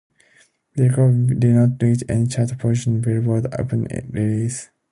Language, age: English, 19-29